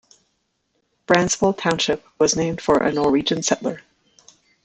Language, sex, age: English, female, 30-39